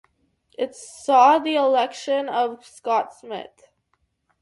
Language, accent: English, United States English